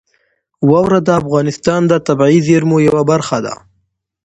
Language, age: Pashto, 19-29